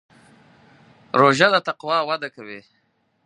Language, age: Pashto, 40-49